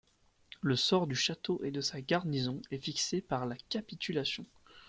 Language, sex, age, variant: French, male, 19-29, Français de métropole